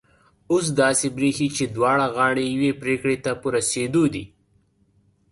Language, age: Pashto, 19-29